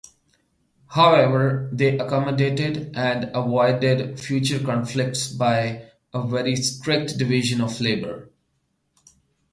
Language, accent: English, India and South Asia (India, Pakistan, Sri Lanka)